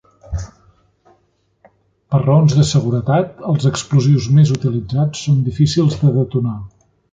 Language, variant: Catalan, Nord-Occidental